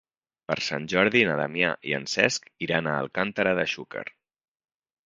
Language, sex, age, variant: Catalan, male, 30-39, Central